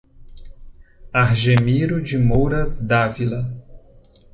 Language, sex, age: Portuguese, male, 50-59